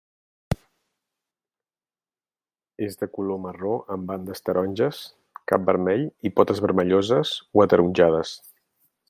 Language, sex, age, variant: Catalan, male, 40-49, Central